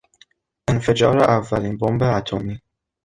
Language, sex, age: Persian, male, under 19